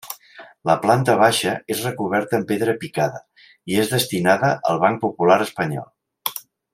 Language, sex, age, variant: Catalan, male, 40-49, Central